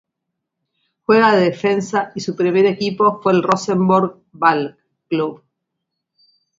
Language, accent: Spanish, Rioplatense: Argentina, Uruguay, este de Bolivia, Paraguay